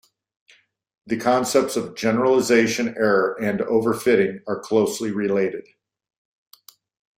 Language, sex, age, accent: English, male, 50-59, United States English